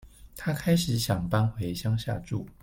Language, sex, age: Chinese, male, 30-39